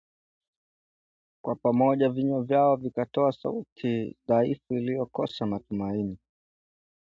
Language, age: Swahili, 19-29